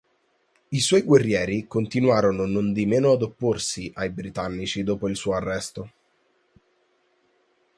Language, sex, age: Italian, male, under 19